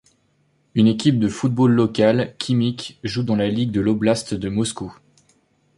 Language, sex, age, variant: French, male, 19-29, Français de métropole